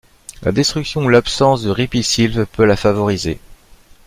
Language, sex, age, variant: French, male, 50-59, Français de métropole